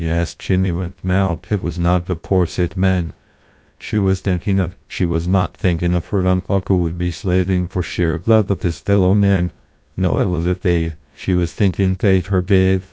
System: TTS, GlowTTS